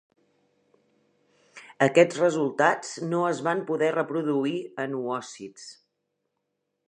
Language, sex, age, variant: Catalan, female, 40-49, Central